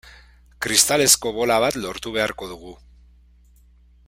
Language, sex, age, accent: Basque, male, 30-39, Mendebalekoa (Araba, Bizkaia, Gipuzkoako mendebaleko herri batzuk)